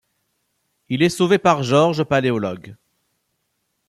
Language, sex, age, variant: French, male, 40-49, Français de métropole